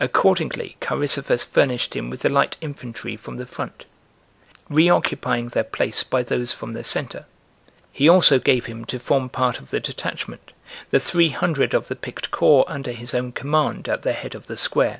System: none